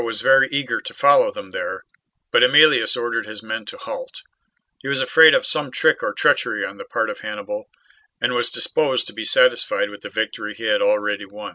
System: none